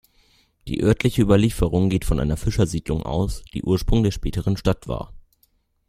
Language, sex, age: German, male, under 19